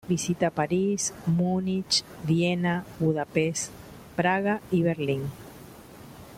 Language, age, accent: Spanish, 50-59, Rioplatense: Argentina, Uruguay, este de Bolivia, Paraguay